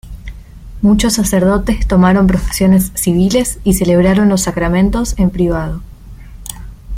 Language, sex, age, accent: Spanish, female, 19-29, Rioplatense: Argentina, Uruguay, este de Bolivia, Paraguay